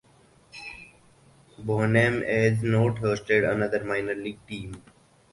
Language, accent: English, India and South Asia (India, Pakistan, Sri Lanka)